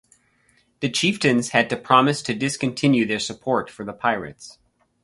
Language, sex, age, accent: English, male, 30-39, United States English